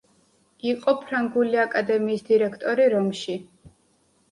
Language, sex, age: Georgian, female, 19-29